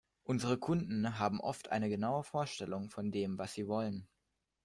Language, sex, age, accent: German, male, under 19, Deutschland Deutsch